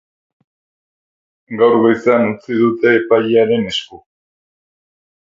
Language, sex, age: Basque, male, 19-29